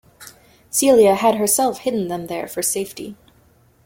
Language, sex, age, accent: English, female, 30-39, United States English